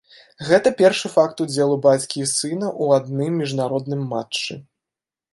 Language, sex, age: Belarusian, male, 19-29